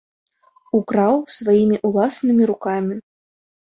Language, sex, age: Belarusian, female, 30-39